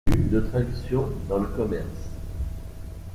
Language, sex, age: French, male, 50-59